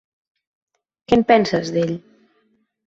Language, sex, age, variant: Catalan, female, 19-29, Central